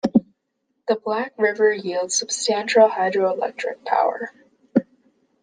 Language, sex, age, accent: English, female, under 19, United States English